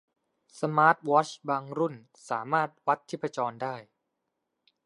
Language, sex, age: Thai, male, 19-29